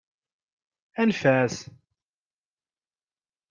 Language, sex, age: Kabyle, male, 19-29